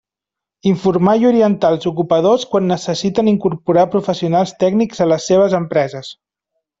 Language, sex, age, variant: Catalan, male, 30-39, Central